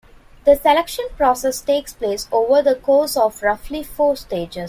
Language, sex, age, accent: English, female, 19-29, India and South Asia (India, Pakistan, Sri Lanka)